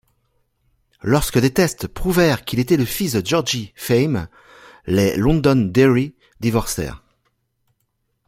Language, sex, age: French, male, 40-49